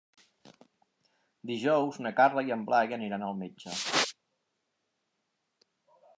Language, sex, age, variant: Catalan, male, 50-59, Central